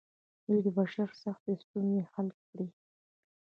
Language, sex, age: Pashto, female, 19-29